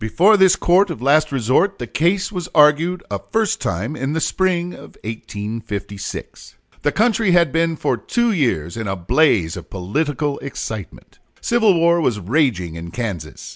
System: none